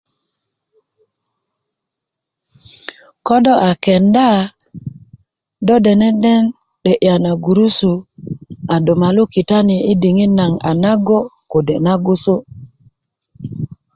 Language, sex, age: Kuku, female, 40-49